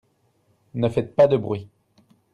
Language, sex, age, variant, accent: French, male, 30-39, Français d'Europe, Français de Belgique